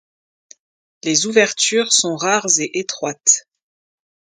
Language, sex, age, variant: French, female, 40-49, Français de métropole